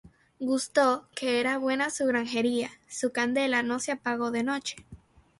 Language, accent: Spanish, Caribe: Cuba, Venezuela, Puerto Rico, República Dominicana, Panamá, Colombia caribeña, México caribeño, Costa del golfo de México